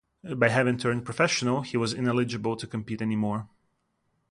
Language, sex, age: English, male, 30-39